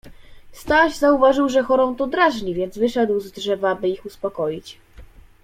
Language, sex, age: Polish, female, 19-29